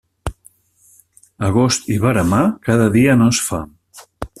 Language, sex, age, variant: Catalan, male, 50-59, Nord-Occidental